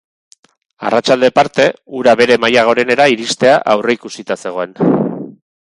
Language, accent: Basque, Erdialdekoa edo Nafarra (Gipuzkoa, Nafarroa)